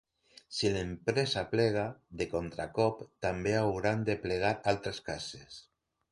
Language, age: Catalan, 40-49